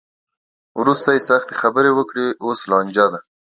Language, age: Pashto, 19-29